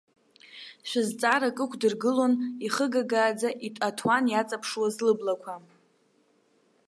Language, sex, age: Abkhazian, female, 19-29